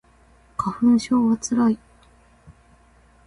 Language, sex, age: Japanese, female, 30-39